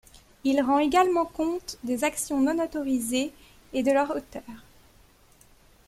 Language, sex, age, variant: French, female, 19-29, Français de métropole